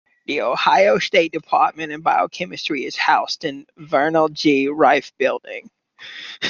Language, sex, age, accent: English, male, 30-39, United States English